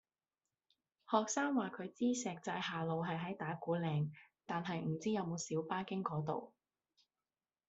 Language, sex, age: Cantonese, female, 19-29